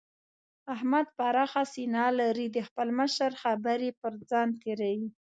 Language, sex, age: Pashto, female, 30-39